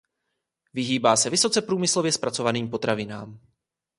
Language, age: Czech, 19-29